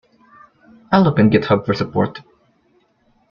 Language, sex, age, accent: English, male, under 19, Filipino